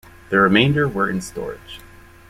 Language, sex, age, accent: English, male, 19-29, Canadian English